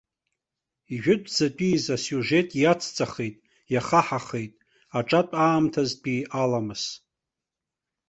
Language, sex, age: Abkhazian, male, 30-39